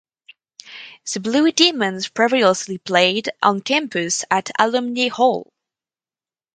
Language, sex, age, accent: English, female, under 19, England English